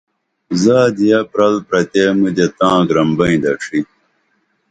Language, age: Dameli, 50-59